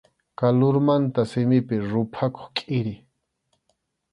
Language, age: Arequipa-La Unión Quechua, 19-29